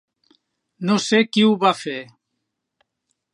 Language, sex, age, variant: Catalan, male, 60-69, Central